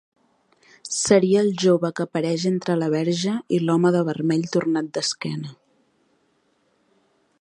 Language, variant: Catalan, Central